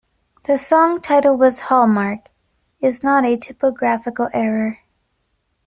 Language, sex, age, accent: English, female, 19-29, United States English